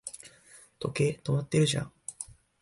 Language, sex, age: Japanese, male, 19-29